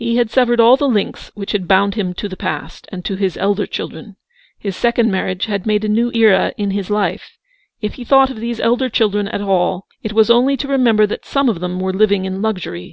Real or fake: real